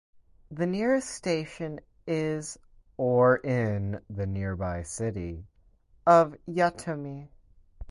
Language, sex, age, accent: English, female, under 19, United States English